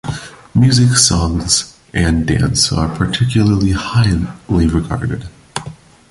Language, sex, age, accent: English, male, 19-29, United States English